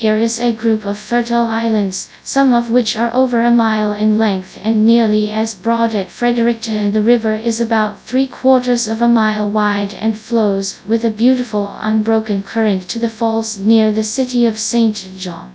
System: TTS, FastPitch